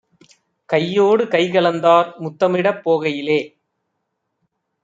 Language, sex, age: Tamil, male, 30-39